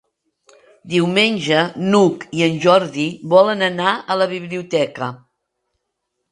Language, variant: Catalan, Central